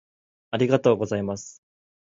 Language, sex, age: Japanese, male, 19-29